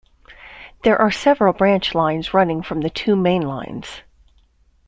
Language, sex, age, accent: English, female, 50-59, United States English